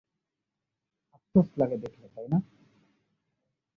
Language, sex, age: Bengali, male, 19-29